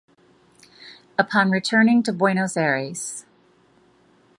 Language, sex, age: English, female, 40-49